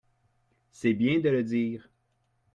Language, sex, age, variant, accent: French, male, 40-49, Français d'Amérique du Nord, Français du Canada